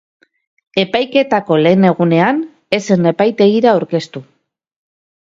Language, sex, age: Basque, female, 30-39